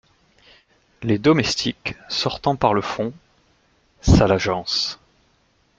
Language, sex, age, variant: French, male, 19-29, Français de métropole